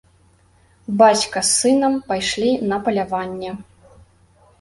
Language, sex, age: Belarusian, female, 19-29